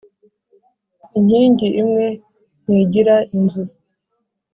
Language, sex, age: Kinyarwanda, male, 19-29